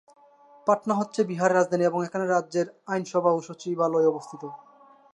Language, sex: Bengali, male